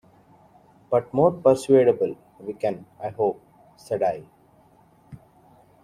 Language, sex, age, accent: English, male, 19-29, India and South Asia (India, Pakistan, Sri Lanka)